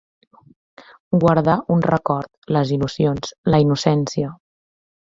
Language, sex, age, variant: Catalan, female, 19-29, Central